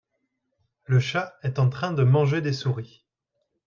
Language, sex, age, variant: French, male, 40-49, Français de métropole